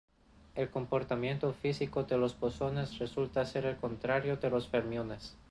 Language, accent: Spanish, Andino-Pacífico: Colombia, Perú, Ecuador, oeste de Bolivia y Venezuela andina